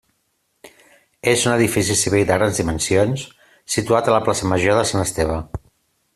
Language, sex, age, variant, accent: Catalan, male, 50-59, Central, central